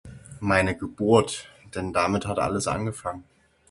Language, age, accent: German, 30-39, Deutschland Deutsch